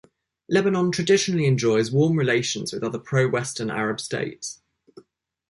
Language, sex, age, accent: English, male, 19-29, England English